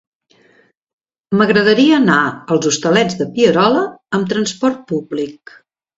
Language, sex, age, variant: Catalan, female, 60-69, Central